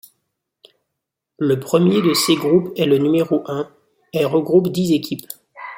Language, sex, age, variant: French, male, 30-39, Français de métropole